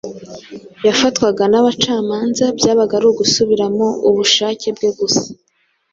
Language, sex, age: Kinyarwanda, female, 19-29